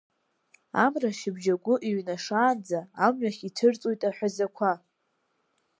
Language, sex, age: Abkhazian, female, under 19